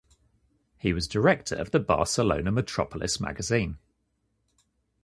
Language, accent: English, England English